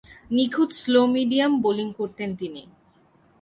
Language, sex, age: Bengali, female, 19-29